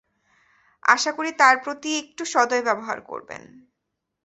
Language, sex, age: Bengali, female, 19-29